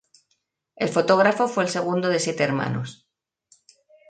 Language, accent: Spanish, España: Centro-Sur peninsular (Madrid, Toledo, Castilla-La Mancha)